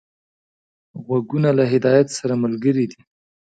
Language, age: Pashto, 30-39